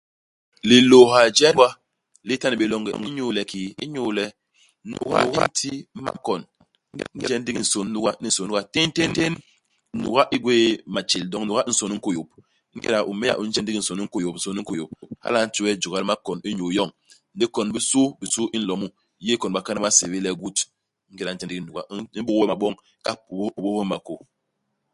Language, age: Basaa, 40-49